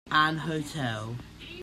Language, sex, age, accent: English, male, under 19, England English